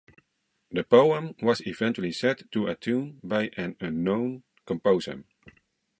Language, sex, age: English, male, 40-49